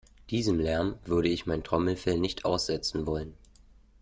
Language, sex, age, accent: German, male, 30-39, Deutschland Deutsch